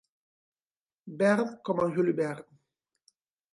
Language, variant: Catalan, Central